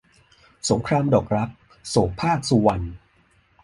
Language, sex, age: Thai, male, 40-49